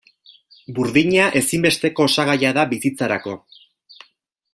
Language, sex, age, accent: Basque, male, 30-39, Erdialdekoa edo Nafarra (Gipuzkoa, Nafarroa)